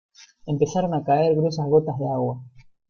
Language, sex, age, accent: Spanish, male, 40-49, Rioplatense: Argentina, Uruguay, este de Bolivia, Paraguay